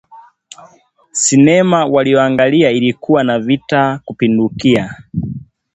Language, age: Swahili, 19-29